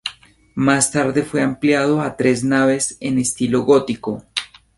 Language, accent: Spanish, Andino-Pacífico: Colombia, Perú, Ecuador, oeste de Bolivia y Venezuela andina